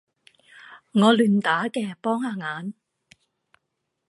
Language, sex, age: Cantonese, female, 60-69